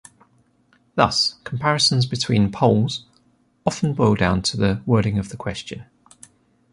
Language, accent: English, England English